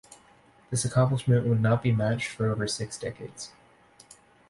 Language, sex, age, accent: English, male, 19-29, United States English